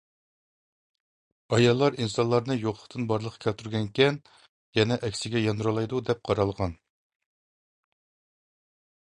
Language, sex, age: Uyghur, male, 40-49